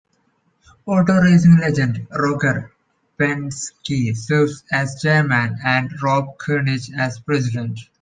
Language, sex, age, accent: English, male, under 19, India and South Asia (India, Pakistan, Sri Lanka)